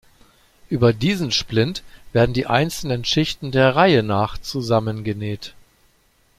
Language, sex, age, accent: German, male, 50-59, Deutschland Deutsch